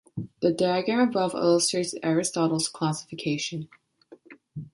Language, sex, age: English, female, 19-29